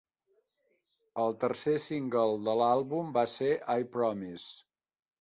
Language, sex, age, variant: Catalan, male, 50-59, Central